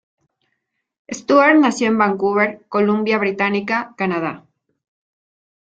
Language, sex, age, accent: Spanish, female, 30-39, México